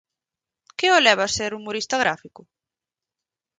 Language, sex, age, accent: Galician, female, 19-29, Normativo (estándar)